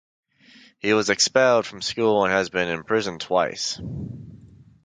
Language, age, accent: English, 19-29, United States English